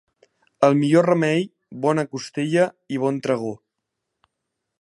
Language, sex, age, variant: Catalan, male, under 19, Central